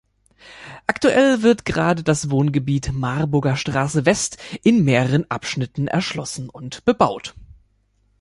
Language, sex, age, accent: German, male, 19-29, Deutschland Deutsch